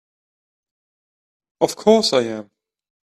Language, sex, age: English, male, 19-29